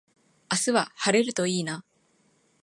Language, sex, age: Japanese, female, 19-29